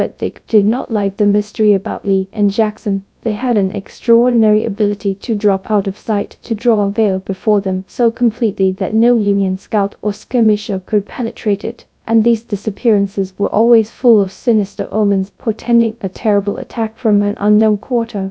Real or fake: fake